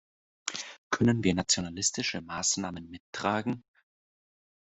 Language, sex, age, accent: German, male, 19-29, Deutschland Deutsch